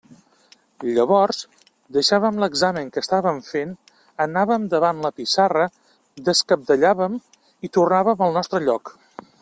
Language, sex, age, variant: Catalan, male, 50-59, Central